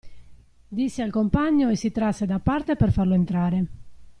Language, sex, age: Italian, female, 50-59